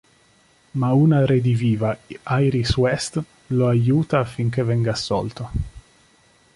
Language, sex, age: Italian, male, 30-39